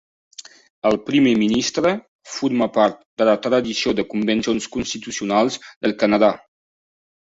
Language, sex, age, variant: Catalan, male, 19-29, Septentrional